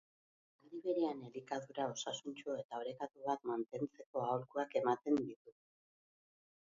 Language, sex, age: Basque, female, 40-49